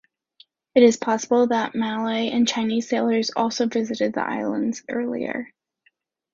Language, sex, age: English, female, 19-29